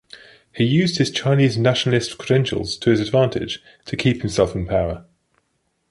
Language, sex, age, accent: English, male, 30-39, England English